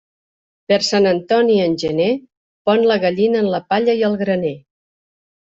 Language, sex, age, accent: Catalan, female, 50-59, valencià